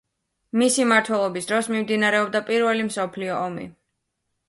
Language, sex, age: Georgian, female, 19-29